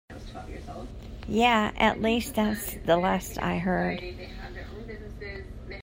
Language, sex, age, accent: English, female, 40-49, United States English